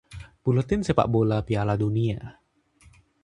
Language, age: Indonesian, 19-29